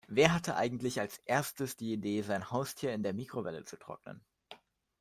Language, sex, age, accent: German, male, under 19, Deutschland Deutsch